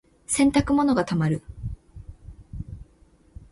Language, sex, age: Japanese, female, 19-29